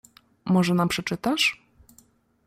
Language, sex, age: Polish, female, 19-29